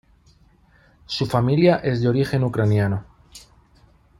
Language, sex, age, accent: Spanish, male, 30-39, España: Norte peninsular (Asturias, Castilla y León, Cantabria, País Vasco, Navarra, Aragón, La Rioja, Guadalajara, Cuenca)